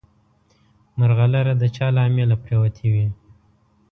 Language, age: Pashto, 19-29